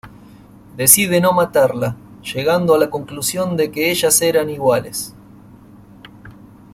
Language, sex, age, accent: Spanish, male, 40-49, Rioplatense: Argentina, Uruguay, este de Bolivia, Paraguay